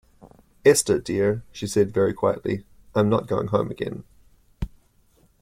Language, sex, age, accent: English, male, 30-39, New Zealand English